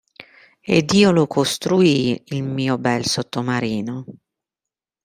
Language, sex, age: Italian, female, 40-49